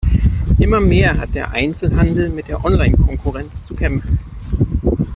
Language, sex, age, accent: German, male, 30-39, Deutschland Deutsch